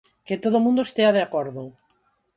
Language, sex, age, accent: Galician, female, 50-59, Neofalante